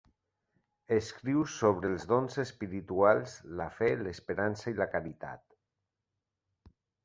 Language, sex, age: Catalan, male, 40-49